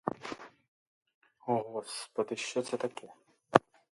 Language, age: Ukrainian, 30-39